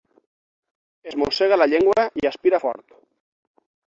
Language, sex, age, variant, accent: Catalan, male, 30-39, Nord-Occidental, nord-occidental; Lleida